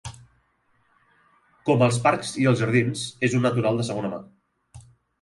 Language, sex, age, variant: Catalan, male, 19-29, Central